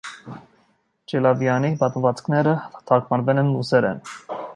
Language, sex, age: Armenian, male, 19-29